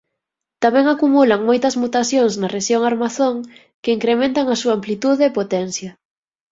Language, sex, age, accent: Galician, female, 19-29, Atlántico (seseo e gheada)